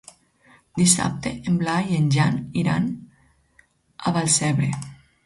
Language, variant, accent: Catalan, Alacantí, valencià